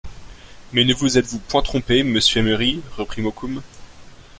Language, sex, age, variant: French, male, 19-29, Français de métropole